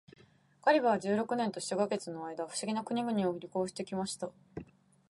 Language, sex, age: Japanese, female, 19-29